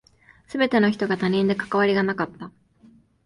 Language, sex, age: Japanese, female, 19-29